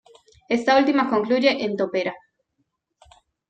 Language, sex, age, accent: Spanish, female, 30-39, Andino-Pacífico: Colombia, Perú, Ecuador, oeste de Bolivia y Venezuela andina